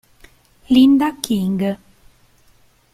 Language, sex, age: Italian, female, 40-49